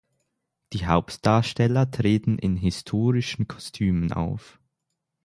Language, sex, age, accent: German, male, 19-29, Deutschland Deutsch; Schweizerdeutsch